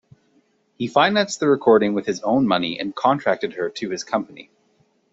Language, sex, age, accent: English, male, 19-29, Canadian English